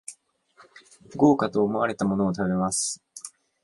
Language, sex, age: Japanese, male, 19-29